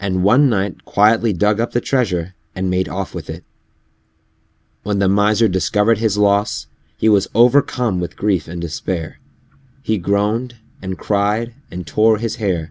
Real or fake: real